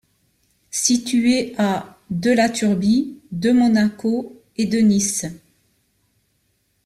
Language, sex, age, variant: French, female, 50-59, Français de métropole